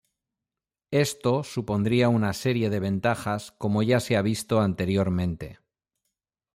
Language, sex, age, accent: Spanish, male, 50-59, España: Norte peninsular (Asturias, Castilla y León, Cantabria, País Vasco, Navarra, Aragón, La Rioja, Guadalajara, Cuenca)